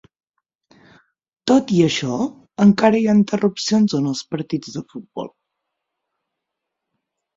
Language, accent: Catalan, central; septentrional